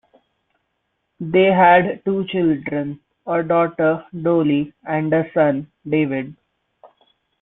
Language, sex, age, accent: English, male, 19-29, India and South Asia (India, Pakistan, Sri Lanka)